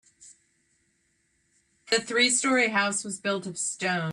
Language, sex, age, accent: English, female, 60-69, United States English